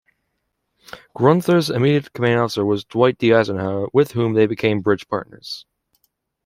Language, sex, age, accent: English, male, under 19, United States English